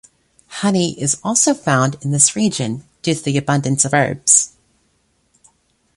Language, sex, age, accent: English, female, under 19, United States English